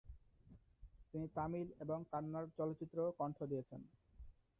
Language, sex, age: Bengali, male, 19-29